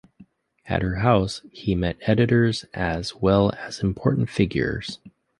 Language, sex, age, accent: English, male, 30-39, United States English